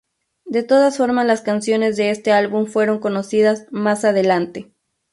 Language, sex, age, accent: Spanish, female, 30-39, México